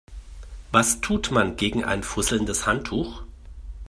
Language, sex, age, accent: German, male, 40-49, Deutschland Deutsch